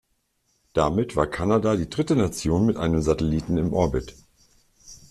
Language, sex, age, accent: German, male, 40-49, Deutschland Deutsch